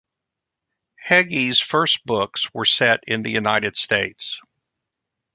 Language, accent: English, United States English